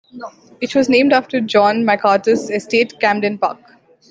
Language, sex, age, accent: English, female, 19-29, India and South Asia (India, Pakistan, Sri Lanka)